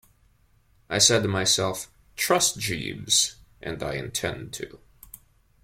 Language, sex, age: English, male, 19-29